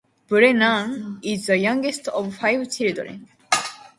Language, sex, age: English, female, under 19